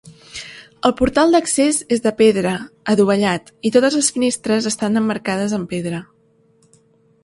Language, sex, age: Catalan, female, 19-29